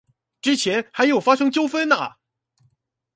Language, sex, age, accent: Chinese, male, 19-29, 出生地：臺北市